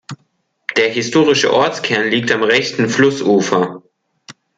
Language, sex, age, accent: German, male, under 19, Deutschland Deutsch